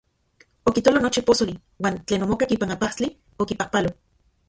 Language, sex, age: Central Puebla Nahuatl, female, 40-49